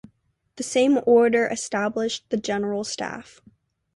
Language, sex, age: English, female, under 19